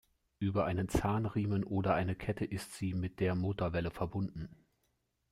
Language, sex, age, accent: German, male, 30-39, Deutschland Deutsch